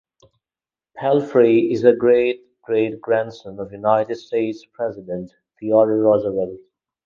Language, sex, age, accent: English, male, 19-29, England English